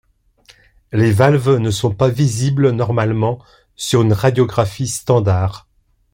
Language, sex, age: French, male, 60-69